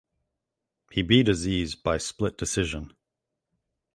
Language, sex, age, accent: English, male, 40-49, United States English